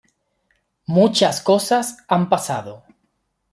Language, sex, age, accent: Spanish, male, 30-39, España: Sur peninsular (Andalucia, Extremadura, Murcia)